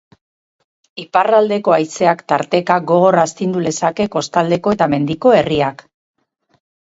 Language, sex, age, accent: Basque, female, 50-59, Erdialdekoa edo Nafarra (Gipuzkoa, Nafarroa)